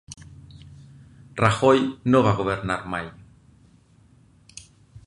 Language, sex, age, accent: Catalan, male, 40-49, valencià